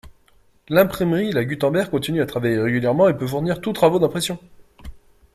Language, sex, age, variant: French, male, 30-39, Français de métropole